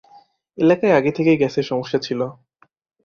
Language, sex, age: Bengali, male, 19-29